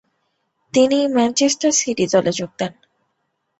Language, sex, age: Bengali, female, 19-29